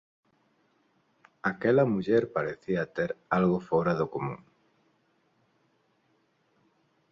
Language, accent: Galician, Neofalante